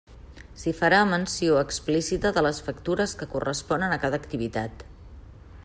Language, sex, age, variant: Catalan, female, 50-59, Central